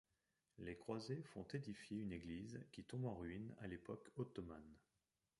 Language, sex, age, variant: French, male, 40-49, Français de métropole